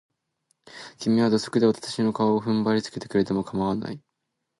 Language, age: Japanese, 19-29